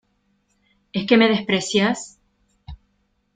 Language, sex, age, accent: Spanish, female, 40-49, Rioplatense: Argentina, Uruguay, este de Bolivia, Paraguay